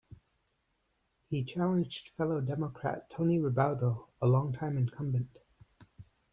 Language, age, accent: English, 30-39, United States English